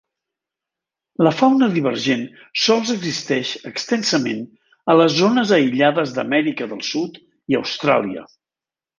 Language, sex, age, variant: Catalan, male, 60-69, Central